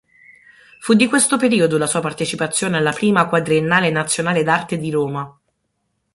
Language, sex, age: Italian, male, 30-39